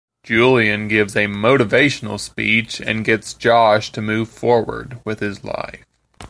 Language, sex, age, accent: English, male, 19-29, United States English